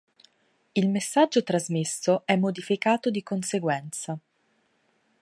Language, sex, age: Italian, female, 19-29